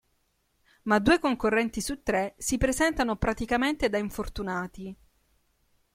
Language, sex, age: Italian, female, 40-49